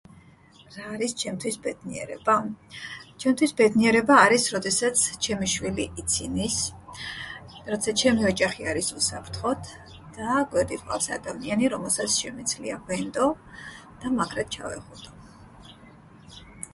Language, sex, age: Georgian, female, 40-49